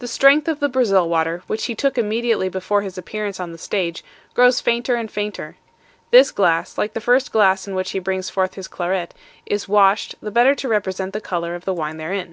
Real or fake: real